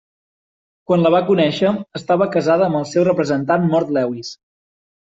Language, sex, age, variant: Catalan, male, 19-29, Central